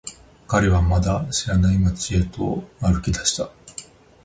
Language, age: Japanese, 30-39